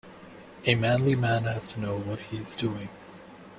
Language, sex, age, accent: English, male, 19-29, United States English